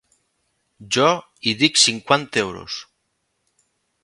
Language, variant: Catalan, Nord-Occidental